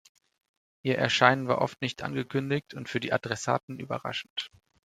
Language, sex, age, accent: German, male, 19-29, Deutschland Deutsch